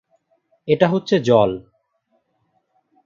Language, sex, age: Bengali, male, 19-29